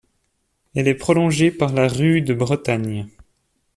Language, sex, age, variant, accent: French, male, 40-49, Français d'Europe, Français de Suisse